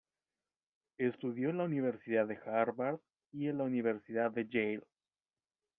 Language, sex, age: Spanish, male, 30-39